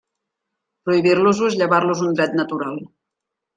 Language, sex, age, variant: Catalan, female, 50-59, Central